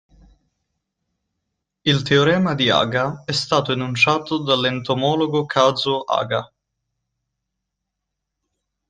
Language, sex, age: Italian, male, 19-29